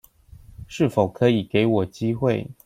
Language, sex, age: Chinese, male, 40-49